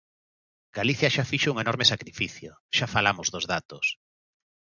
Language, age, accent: Galician, 40-49, Oriental (común en zona oriental)